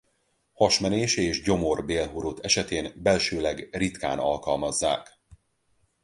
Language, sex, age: Hungarian, male, 40-49